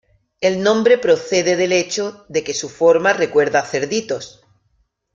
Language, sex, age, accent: Spanish, female, 40-49, España: Sur peninsular (Andalucia, Extremadura, Murcia)